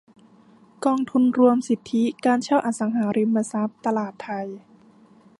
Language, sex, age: Thai, female, 19-29